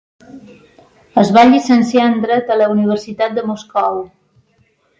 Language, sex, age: Catalan, female, 50-59